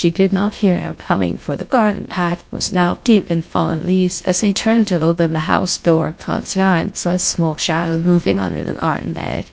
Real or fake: fake